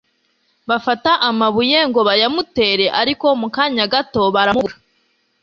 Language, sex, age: Kinyarwanda, female, 19-29